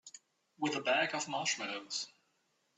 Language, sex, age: English, male, 30-39